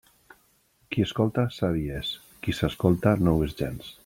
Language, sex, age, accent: Catalan, male, 50-59, valencià